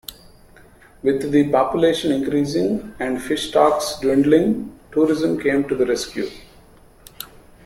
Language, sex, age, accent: English, male, 40-49, India and South Asia (India, Pakistan, Sri Lanka)